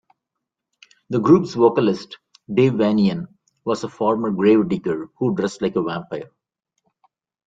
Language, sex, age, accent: English, male, 40-49, India and South Asia (India, Pakistan, Sri Lanka)